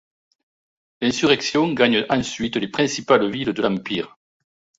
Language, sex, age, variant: French, male, 60-69, Français de métropole